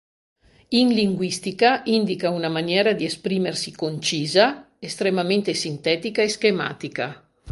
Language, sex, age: Italian, female, 60-69